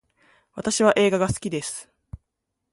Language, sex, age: Japanese, female, 19-29